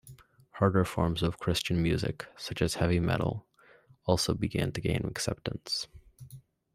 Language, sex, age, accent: English, male, under 19, Canadian English